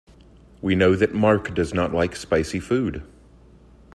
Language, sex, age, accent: English, male, 40-49, United States English